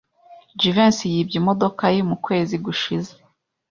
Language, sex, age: Kinyarwanda, female, 19-29